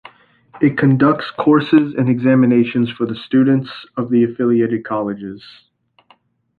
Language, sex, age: English, male, 19-29